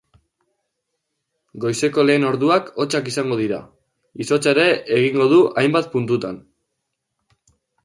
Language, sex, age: Basque, male, under 19